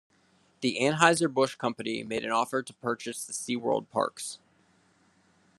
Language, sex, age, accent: English, male, 30-39, United States English